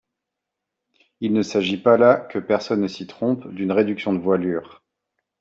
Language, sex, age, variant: French, male, 40-49, Français de métropole